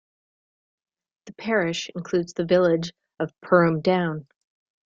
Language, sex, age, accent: English, female, 40-49, Canadian English